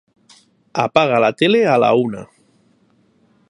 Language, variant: Catalan, Central